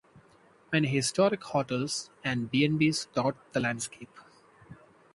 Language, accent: English, India and South Asia (India, Pakistan, Sri Lanka)